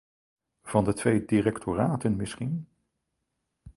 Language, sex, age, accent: Dutch, male, 60-69, Nederlands Nederlands